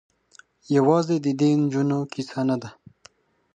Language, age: Pashto, 19-29